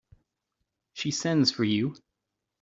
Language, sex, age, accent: English, male, 30-39, United States English